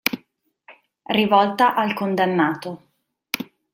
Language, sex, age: Italian, female, 30-39